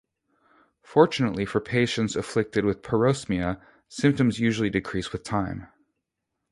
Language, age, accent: English, 30-39, United States English